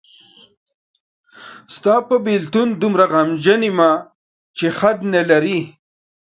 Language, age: Pashto, 30-39